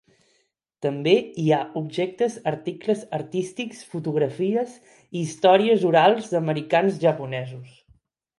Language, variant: Catalan, Central